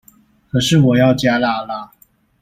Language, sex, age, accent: Chinese, male, 19-29, 出生地：臺北市